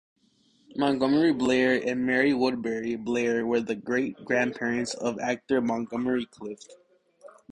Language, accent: English, United States English